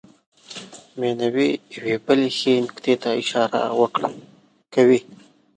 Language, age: Pashto, 19-29